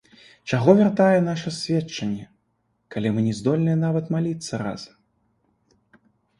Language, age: Belarusian, 19-29